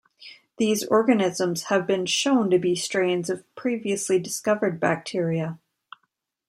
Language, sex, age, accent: English, female, 30-39, Canadian English